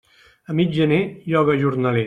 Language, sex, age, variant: Catalan, male, 60-69, Central